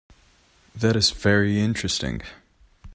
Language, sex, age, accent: English, male, 19-29, United States English